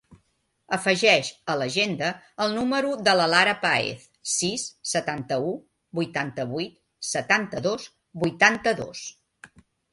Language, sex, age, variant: Catalan, female, 50-59, Central